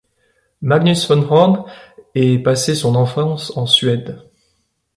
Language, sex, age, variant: French, male, 30-39, Français de métropole